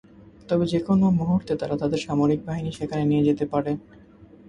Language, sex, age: Bengali, male, 19-29